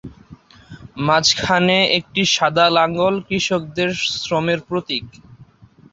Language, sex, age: Bengali, male, 19-29